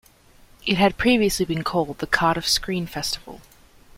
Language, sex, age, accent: English, female, 19-29, Australian English